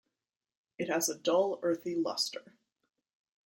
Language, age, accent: English, 19-29, United States English